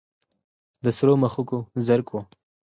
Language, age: Pashto, under 19